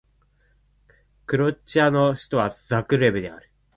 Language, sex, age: Japanese, male, 19-29